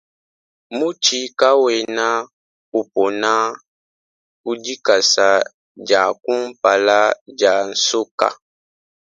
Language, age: Luba-Lulua, 19-29